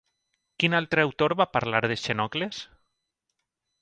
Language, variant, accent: Catalan, Valencià meridional, valencià